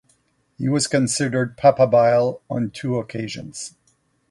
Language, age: English, 50-59